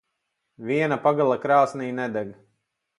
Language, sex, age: Latvian, male, 40-49